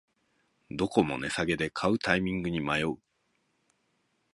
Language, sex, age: Japanese, male, 40-49